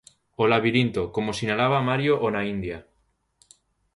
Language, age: Galician, 19-29